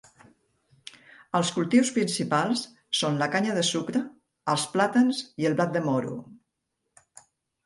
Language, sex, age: Catalan, female, 60-69